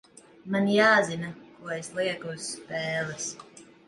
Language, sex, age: Latvian, female, 30-39